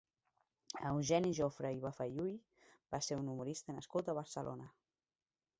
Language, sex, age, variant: Catalan, female, 30-39, Central